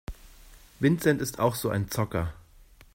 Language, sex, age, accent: German, male, 40-49, Deutschland Deutsch